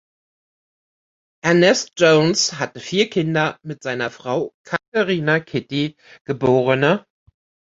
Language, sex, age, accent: German, female, 50-59, Deutschland Deutsch